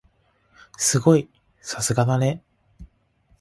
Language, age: Japanese, 19-29